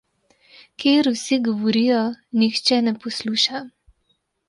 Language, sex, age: Slovenian, female, 19-29